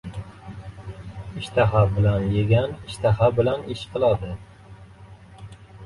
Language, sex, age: Uzbek, male, 30-39